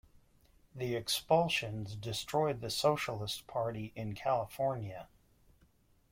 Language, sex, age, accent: English, male, 40-49, United States English